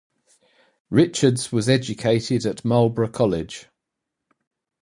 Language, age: English, 40-49